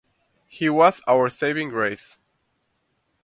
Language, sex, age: Spanish, male, 19-29